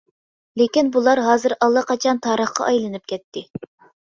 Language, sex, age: Uyghur, female, under 19